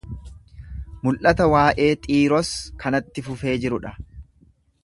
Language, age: Oromo, 30-39